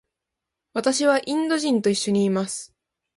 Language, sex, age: Japanese, female, 19-29